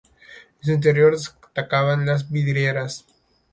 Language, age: Spanish, 19-29